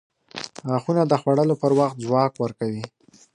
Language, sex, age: Pashto, male, under 19